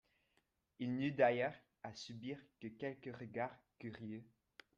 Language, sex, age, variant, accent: French, male, under 19, Français d'Amérique du Nord, Français du Canada